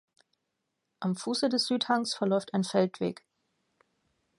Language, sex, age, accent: German, female, 30-39, Deutschland Deutsch